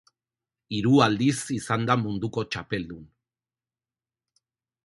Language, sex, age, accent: Basque, male, 40-49, Erdialdekoa edo Nafarra (Gipuzkoa, Nafarroa)